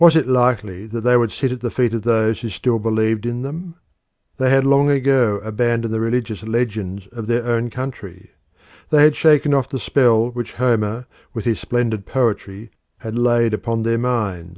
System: none